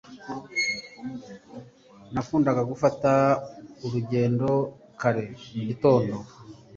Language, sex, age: Kinyarwanda, male, 50-59